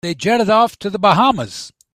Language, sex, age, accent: English, male, 70-79, United States English